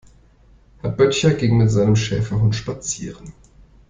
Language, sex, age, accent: German, male, 30-39, Deutschland Deutsch